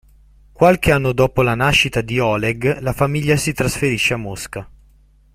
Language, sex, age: Italian, male, 19-29